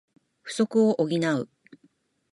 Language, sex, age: Japanese, female, 40-49